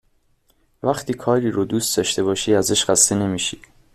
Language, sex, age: Persian, male, 19-29